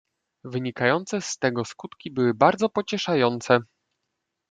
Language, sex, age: Polish, male, 19-29